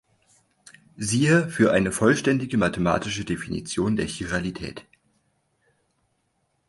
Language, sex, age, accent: German, male, 30-39, Deutschland Deutsch